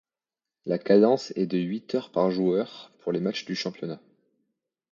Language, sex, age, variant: French, male, 19-29, Français de métropole